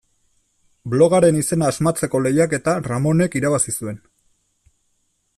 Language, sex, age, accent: Basque, male, 40-49, Erdialdekoa edo Nafarra (Gipuzkoa, Nafarroa)